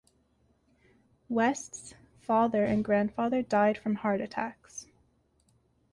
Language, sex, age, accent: English, female, 19-29, Canadian English